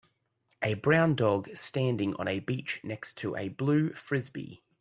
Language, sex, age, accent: English, male, 30-39, Australian English